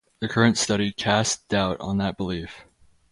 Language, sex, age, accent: English, male, 19-29, United States English